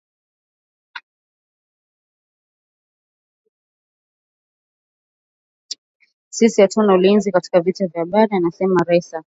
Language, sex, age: Swahili, female, 19-29